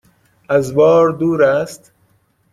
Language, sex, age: Persian, male, 30-39